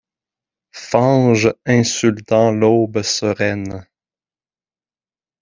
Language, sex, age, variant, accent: French, male, 30-39, Français d'Amérique du Nord, Français du Canada